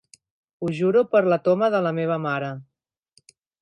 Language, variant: Catalan, Central